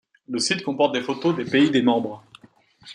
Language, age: French, 30-39